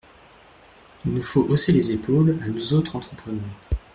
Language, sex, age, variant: French, male, 30-39, Français de métropole